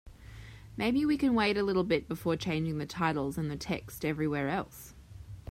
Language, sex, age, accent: English, female, 19-29, Australian English